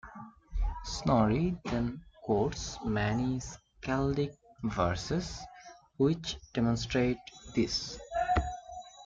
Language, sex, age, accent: English, male, 19-29, India and South Asia (India, Pakistan, Sri Lanka)